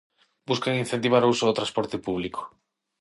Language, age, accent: Galician, 30-39, Central (gheada); Normativo (estándar); Neofalante